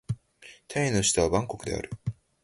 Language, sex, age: Japanese, male, under 19